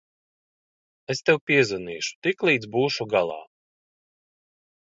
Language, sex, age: Latvian, male, 30-39